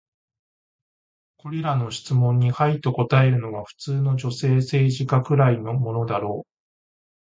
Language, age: Japanese, 40-49